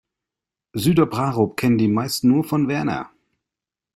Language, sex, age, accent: German, male, 30-39, Deutschland Deutsch